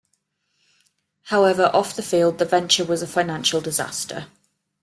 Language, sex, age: English, female, 30-39